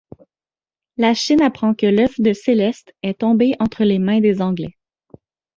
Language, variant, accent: French, Français d'Amérique du Nord, Français du Canada